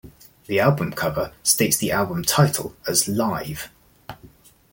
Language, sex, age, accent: English, male, 40-49, England English